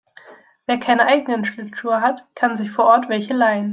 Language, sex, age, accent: German, female, 30-39, Deutschland Deutsch